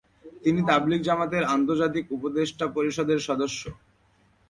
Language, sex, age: Bengali, male, 19-29